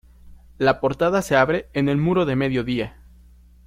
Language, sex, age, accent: Spanish, male, 19-29, México